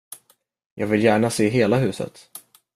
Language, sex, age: Swedish, male, under 19